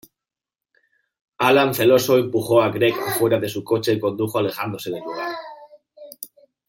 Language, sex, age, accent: Spanish, male, 30-39, España: Centro-Sur peninsular (Madrid, Toledo, Castilla-La Mancha)